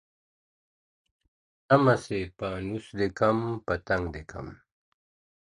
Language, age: Pashto, 50-59